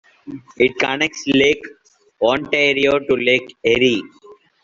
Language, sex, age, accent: English, male, under 19, India and South Asia (India, Pakistan, Sri Lanka)